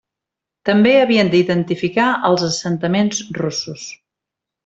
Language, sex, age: Catalan, female, 50-59